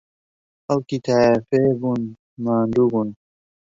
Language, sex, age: Central Kurdish, male, 30-39